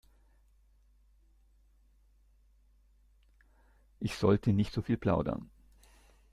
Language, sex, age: German, male, 60-69